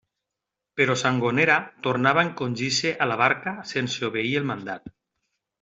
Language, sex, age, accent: Catalan, male, 40-49, valencià